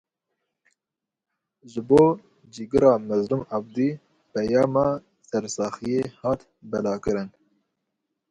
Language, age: Kurdish, 19-29